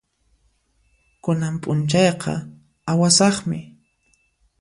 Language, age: Puno Quechua, 19-29